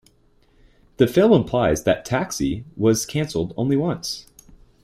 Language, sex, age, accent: English, male, 19-29, United States English